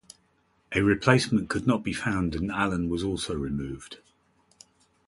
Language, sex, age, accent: English, male, 60-69, England English